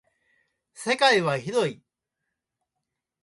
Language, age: Japanese, 70-79